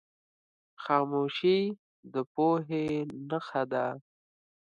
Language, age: Pashto, 30-39